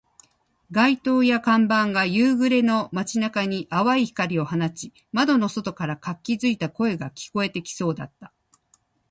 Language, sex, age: Japanese, female, 50-59